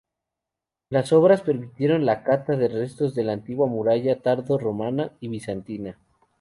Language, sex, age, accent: Spanish, male, 19-29, México